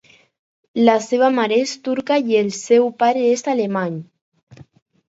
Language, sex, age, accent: Catalan, female, under 19, aprenent (recent, des del castellà)